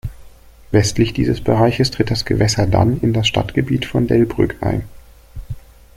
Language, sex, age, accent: German, male, 30-39, Deutschland Deutsch